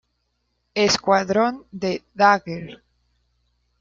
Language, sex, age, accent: Spanish, female, 19-29, México